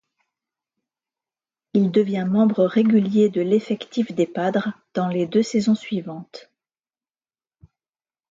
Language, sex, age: French, female, 50-59